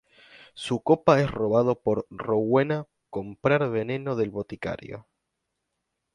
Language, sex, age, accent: Spanish, male, under 19, Rioplatense: Argentina, Uruguay, este de Bolivia, Paraguay